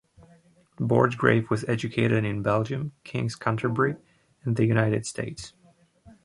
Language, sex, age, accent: English, male, 19-29, United States English